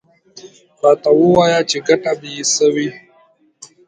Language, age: Pashto, 19-29